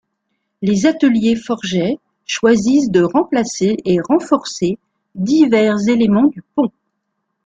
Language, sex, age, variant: French, female, 50-59, Français de métropole